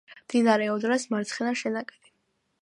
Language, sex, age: Georgian, female, under 19